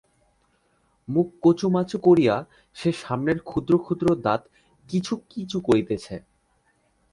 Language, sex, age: Bengali, male, 19-29